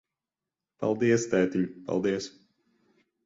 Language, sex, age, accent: Latvian, male, 30-39, Riga; Dzimtā valoda; nav